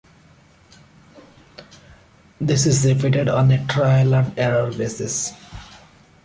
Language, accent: English, India and South Asia (India, Pakistan, Sri Lanka)